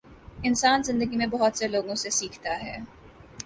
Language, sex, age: Urdu, female, 19-29